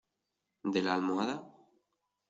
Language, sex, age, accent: Spanish, male, 19-29, España: Norte peninsular (Asturias, Castilla y León, Cantabria, País Vasco, Navarra, Aragón, La Rioja, Guadalajara, Cuenca)